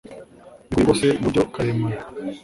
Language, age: Kinyarwanda, 30-39